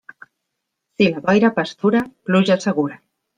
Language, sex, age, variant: Catalan, female, 40-49, Central